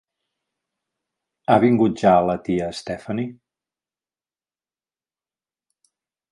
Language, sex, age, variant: Catalan, male, 40-49, Central